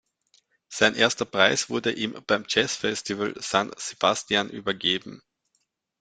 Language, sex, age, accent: German, male, 40-49, Österreichisches Deutsch